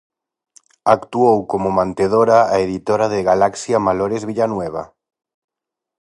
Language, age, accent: Galician, 30-39, Oriental (común en zona oriental)